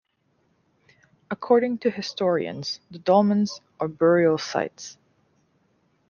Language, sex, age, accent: English, female, 19-29, Canadian English